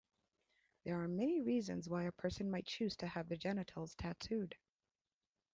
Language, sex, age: English, female, 40-49